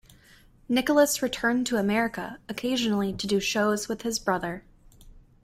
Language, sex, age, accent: English, female, 19-29, United States English